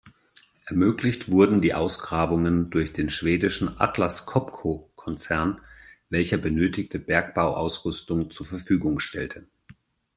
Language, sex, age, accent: German, male, 30-39, Deutschland Deutsch